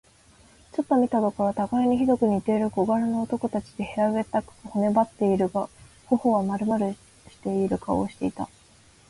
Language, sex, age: Japanese, female, 19-29